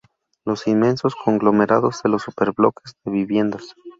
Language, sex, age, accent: Spanish, male, 19-29, México